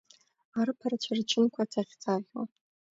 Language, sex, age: Abkhazian, female, under 19